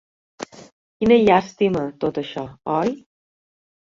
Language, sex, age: Catalan, female, 40-49